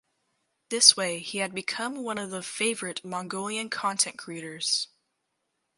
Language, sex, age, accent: English, female, under 19, United States English